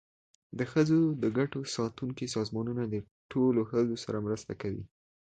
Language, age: Pashto, under 19